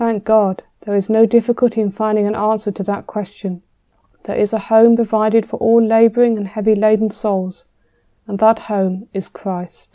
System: none